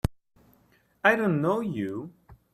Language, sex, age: English, male, 19-29